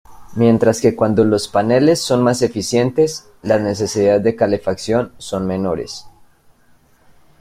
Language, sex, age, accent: Spanish, male, 19-29, Andino-Pacífico: Colombia, Perú, Ecuador, oeste de Bolivia y Venezuela andina